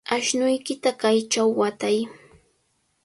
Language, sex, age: Cajatambo North Lima Quechua, female, 19-29